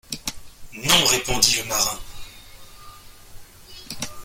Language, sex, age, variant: French, male, 40-49, Français de métropole